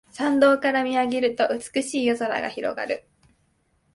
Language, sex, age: Japanese, female, 19-29